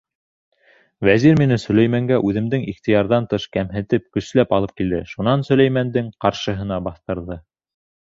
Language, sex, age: Bashkir, male, 19-29